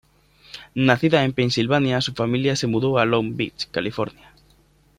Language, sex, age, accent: Spanish, male, 19-29, España: Centro-Sur peninsular (Madrid, Toledo, Castilla-La Mancha)